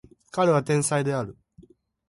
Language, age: Japanese, under 19